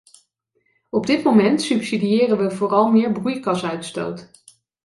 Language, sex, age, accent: Dutch, female, 40-49, Nederlands Nederlands